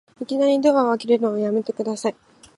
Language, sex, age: Japanese, female, under 19